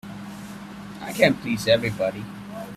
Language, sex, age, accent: English, male, 19-29, India and South Asia (India, Pakistan, Sri Lanka)